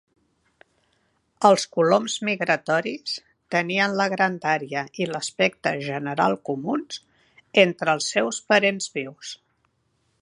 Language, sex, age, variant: Catalan, female, 70-79, Central